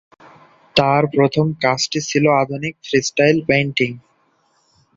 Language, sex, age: Bengali, male, 19-29